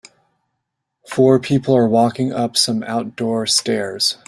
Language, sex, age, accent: English, male, 30-39, United States English